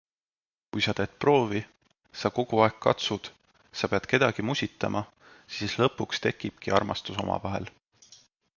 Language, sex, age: Estonian, male, 30-39